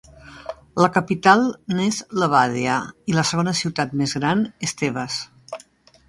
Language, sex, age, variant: Catalan, female, 70-79, Central